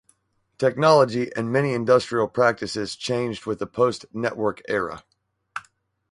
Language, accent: English, United States English